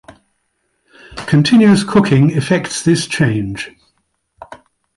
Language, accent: English, England English